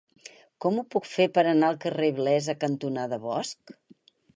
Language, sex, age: Catalan, female, 60-69